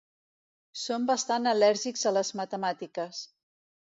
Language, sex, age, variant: Catalan, female, 50-59, Central